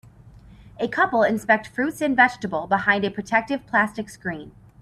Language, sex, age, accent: English, female, 30-39, United States English